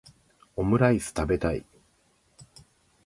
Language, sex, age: Japanese, male, 50-59